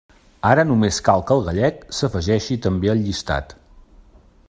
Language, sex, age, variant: Catalan, male, 40-49, Central